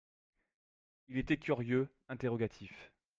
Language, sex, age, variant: French, male, 30-39, Français de métropole